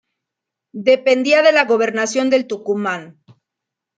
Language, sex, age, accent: Spanish, female, 40-49, México